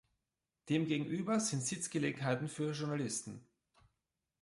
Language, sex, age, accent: German, male, 40-49, Österreichisches Deutsch